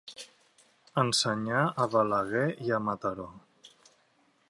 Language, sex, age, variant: Catalan, male, 40-49, Central